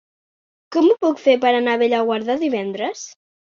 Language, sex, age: Catalan, female, 40-49